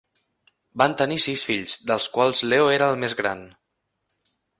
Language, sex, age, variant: Catalan, male, 19-29, Central